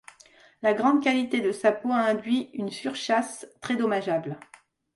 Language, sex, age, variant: French, female, 40-49, Français de métropole